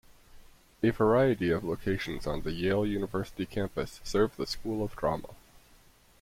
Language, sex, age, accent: English, male, 19-29, United States English